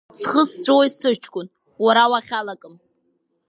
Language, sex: Abkhazian, female